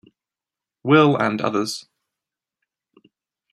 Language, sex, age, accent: English, male, 19-29, England English